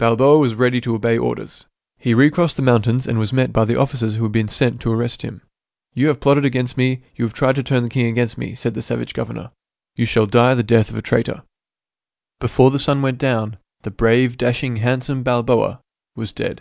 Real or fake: real